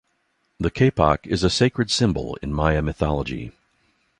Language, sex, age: English, male, 60-69